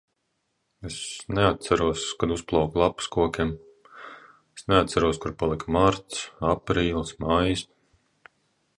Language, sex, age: Latvian, male, 40-49